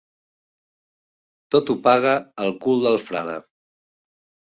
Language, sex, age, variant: Catalan, male, 50-59, Central